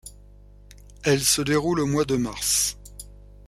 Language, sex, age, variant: French, male, 60-69, Français de métropole